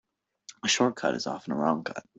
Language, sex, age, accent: English, male, under 19, United States English